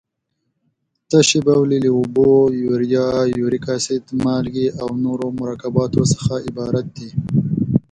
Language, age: Pashto, 19-29